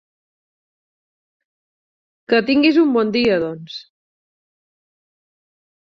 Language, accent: Catalan, Empordanès